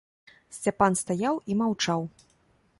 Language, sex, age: Belarusian, female, 40-49